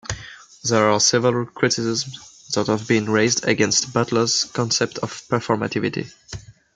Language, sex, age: English, male, 19-29